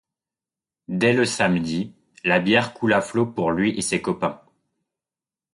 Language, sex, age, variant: French, male, 19-29, Français de métropole